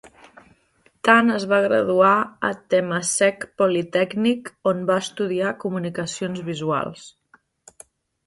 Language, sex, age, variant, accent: Catalan, female, 30-39, Central, central